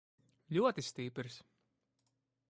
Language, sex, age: Latvian, male, 30-39